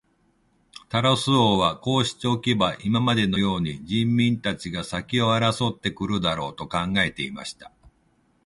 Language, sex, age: Japanese, male, 50-59